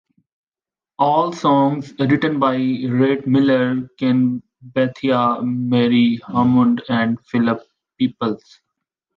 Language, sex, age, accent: English, male, 19-29, India and South Asia (India, Pakistan, Sri Lanka)